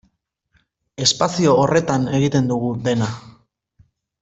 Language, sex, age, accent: Basque, male, 30-39, Erdialdekoa edo Nafarra (Gipuzkoa, Nafarroa)